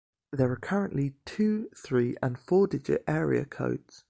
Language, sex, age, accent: English, male, 19-29, England English